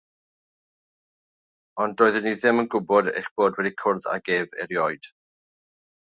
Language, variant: Welsh, South-Eastern Welsh